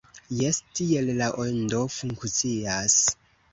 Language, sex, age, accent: Esperanto, female, 19-29, Internacia